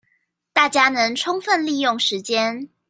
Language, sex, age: Chinese, female, 19-29